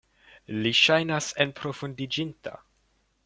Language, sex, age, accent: Esperanto, male, 19-29, Internacia